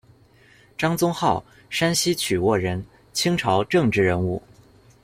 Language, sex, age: Chinese, male, 19-29